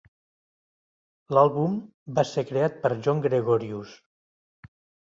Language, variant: Catalan, Central